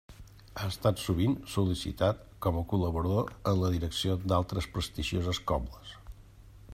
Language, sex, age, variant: Catalan, male, 50-59, Central